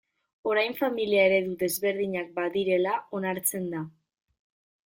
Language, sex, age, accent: Basque, female, 19-29, Mendebalekoa (Araba, Bizkaia, Gipuzkoako mendebaleko herri batzuk)